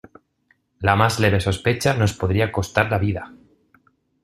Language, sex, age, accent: Spanish, male, 19-29, España: Centro-Sur peninsular (Madrid, Toledo, Castilla-La Mancha)